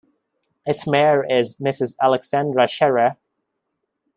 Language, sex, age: English, male, 19-29